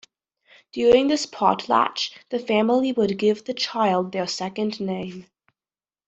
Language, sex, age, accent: English, female, under 19, Canadian English